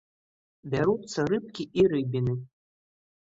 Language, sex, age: Belarusian, male, under 19